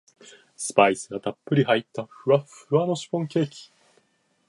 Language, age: Japanese, 19-29